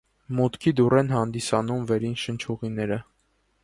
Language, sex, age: Armenian, male, 19-29